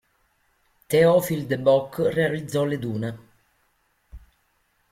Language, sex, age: Italian, female, 40-49